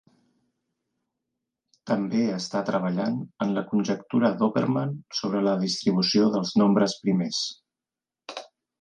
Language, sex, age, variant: Catalan, male, 40-49, Central